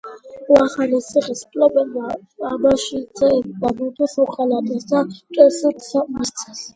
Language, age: Georgian, 30-39